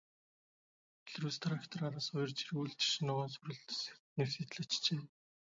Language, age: Mongolian, 19-29